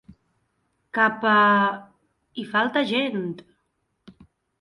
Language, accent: Catalan, valencià